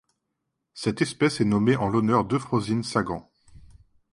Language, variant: French, Français de métropole